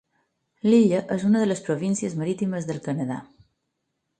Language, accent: Catalan, mallorquí